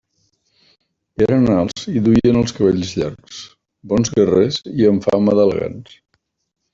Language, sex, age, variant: Catalan, male, 50-59, Central